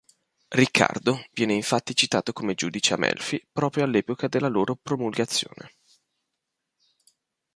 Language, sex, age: Italian, male, 19-29